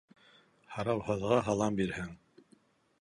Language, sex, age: Bashkir, male, 40-49